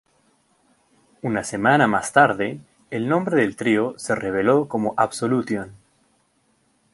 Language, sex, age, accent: Spanish, male, 19-29, México